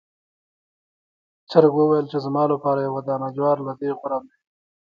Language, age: Pashto, 30-39